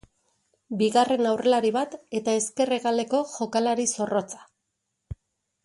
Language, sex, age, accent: Basque, female, 40-49, Mendebalekoa (Araba, Bizkaia, Gipuzkoako mendebaleko herri batzuk)